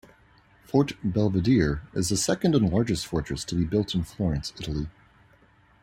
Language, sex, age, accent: English, male, 19-29, United States English